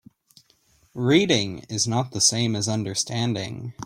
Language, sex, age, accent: English, male, under 19, United States English